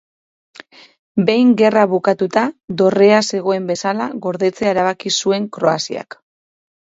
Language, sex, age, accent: Basque, female, 30-39, Mendebalekoa (Araba, Bizkaia, Gipuzkoako mendebaleko herri batzuk)